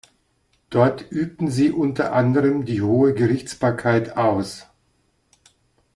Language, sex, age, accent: German, male, 50-59, Deutschland Deutsch